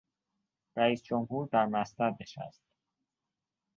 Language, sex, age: Persian, male, 19-29